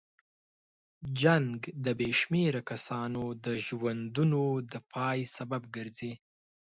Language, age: Pashto, 19-29